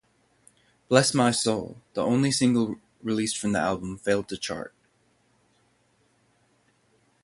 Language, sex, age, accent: English, male, 19-29, United States English